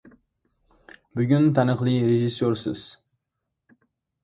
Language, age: Uzbek, 19-29